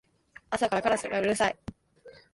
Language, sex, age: Japanese, female, under 19